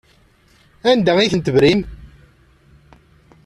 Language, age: Kabyle, 40-49